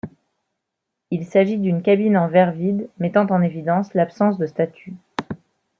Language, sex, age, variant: French, female, 30-39, Français de métropole